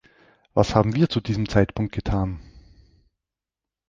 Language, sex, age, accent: German, male, 40-49, Österreichisches Deutsch